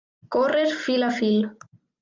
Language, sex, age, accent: Catalan, female, 19-29, valencià